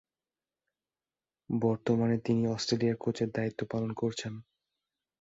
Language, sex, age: Bengali, male, 19-29